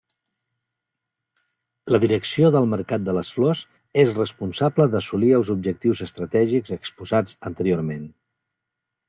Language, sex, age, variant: Catalan, male, 50-59, Central